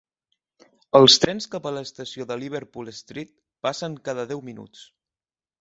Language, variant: Catalan, Central